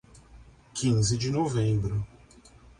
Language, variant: Portuguese, Portuguese (Brasil)